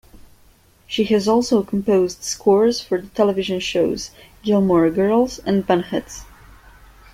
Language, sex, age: English, female, 19-29